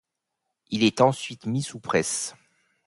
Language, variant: French, Français de métropole